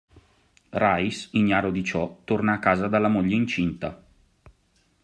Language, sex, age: Italian, male, 19-29